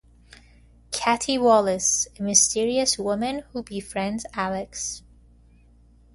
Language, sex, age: English, female, 30-39